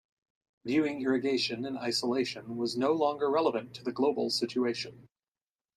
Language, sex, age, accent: English, male, 30-39, United States English